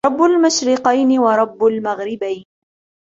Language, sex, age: Arabic, female, 19-29